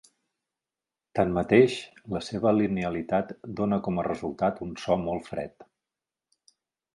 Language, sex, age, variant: Catalan, male, 40-49, Central